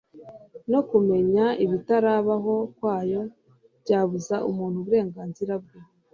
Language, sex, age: Kinyarwanda, female, 30-39